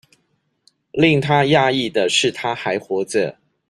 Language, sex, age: Chinese, male, 50-59